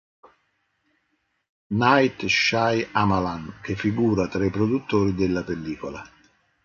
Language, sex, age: Italian, male, 50-59